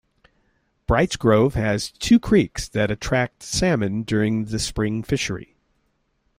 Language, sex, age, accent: English, male, 50-59, United States English